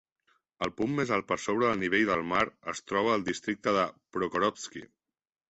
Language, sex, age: Catalan, male, 30-39